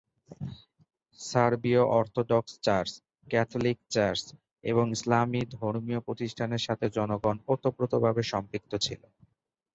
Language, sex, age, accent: Bengali, male, 19-29, Native; শুদ্ধ